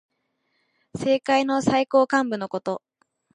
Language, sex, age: Japanese, female, 19-29